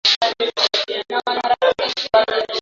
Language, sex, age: Swahili, female, 19-29